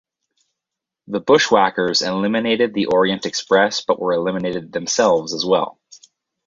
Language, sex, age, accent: English, male, 19-29, United States English